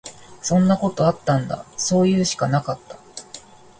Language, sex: Japanese, female